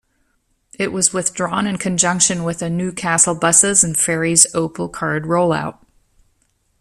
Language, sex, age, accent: English, female, 50-59, United States English